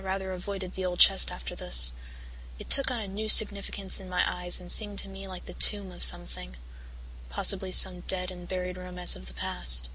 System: none